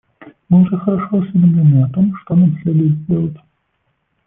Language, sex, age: Russian, male, 30-39